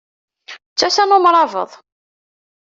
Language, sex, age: Kabyle, female, 19-29